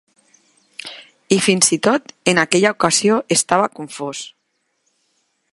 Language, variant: Catalan, Central